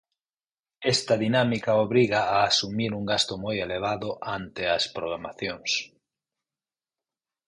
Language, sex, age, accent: Galician, male, 50-59, Normativo (estándar)